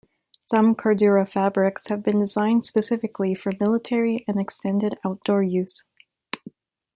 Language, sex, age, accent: English, female, 19-29, Canadian English